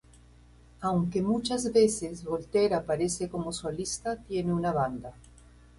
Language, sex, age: Spanish, female, 60-69